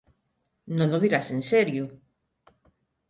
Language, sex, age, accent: Galician, female, 50-59, Neofalante